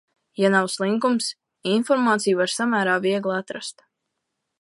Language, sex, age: Latvian, female, under 19